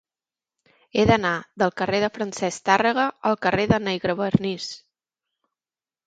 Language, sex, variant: Catalan, female, Central